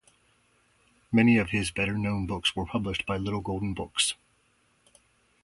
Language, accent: English, United States English